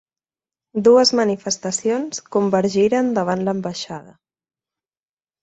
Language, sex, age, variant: Catalan, female, 19-29, Central